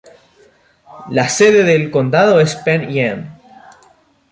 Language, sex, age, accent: Spanish, male, 19-29, Chileno: Chile, Cuyo